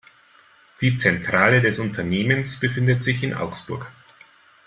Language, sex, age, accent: German, male, 40-49, Deutschland Deutsch